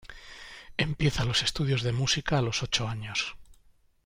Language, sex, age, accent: Spanish, male, 50-59, España: Norte peninsular (Asturias, Castilla y León, Cantabria, País Vasco, Navarra, Aragón, La Rioja, Guadalajara, Cuenca)